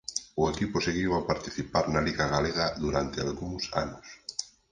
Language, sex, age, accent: Galician, male, 40-49, Oriental (común en zona oriental)